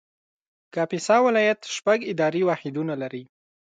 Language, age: Pashto, 19-29